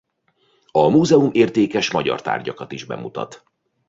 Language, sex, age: Hungarian, male, 40-49